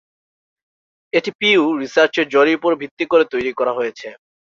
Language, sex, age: Bengali, male, 19-29